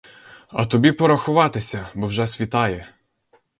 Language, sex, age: Ukrainian, male, 19-29